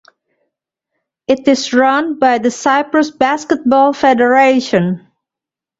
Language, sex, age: English, female, 40-49